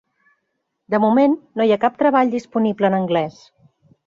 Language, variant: Catalan, Central